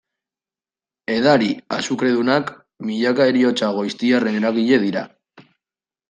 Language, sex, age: Basque, male, 19-29